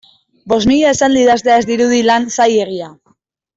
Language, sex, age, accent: Basque, female, 19-29, Mendebalekoa (Araba, Bizkaia, Gipuzkoako mendebaleko herri batzuk)